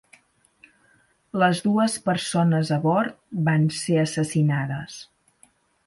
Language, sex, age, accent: Catalan, female, 30-39, gironí